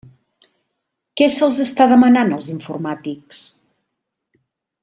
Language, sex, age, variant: Catalan, female, 60-69, Central